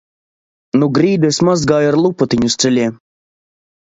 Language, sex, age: Latvian, male, 19-29